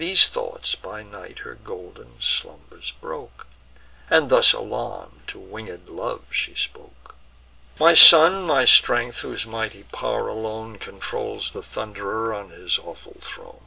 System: none